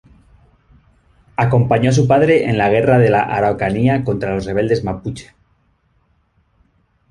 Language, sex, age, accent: Spanish, male, 30-39, España: Norte peninsular (Asturias, Castilla y León, Cantabria, País Vasco, Navarra, Aragón, La Rioja, Guadalajara, Cuenca)